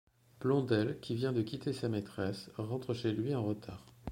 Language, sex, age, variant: French, male, under 19, Français de métropole